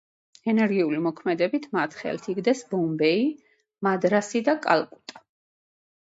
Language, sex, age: Georgian, female, 50-59